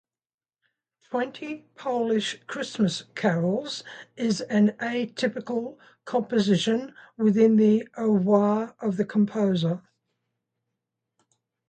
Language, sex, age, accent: English, female, 70-79, Australian English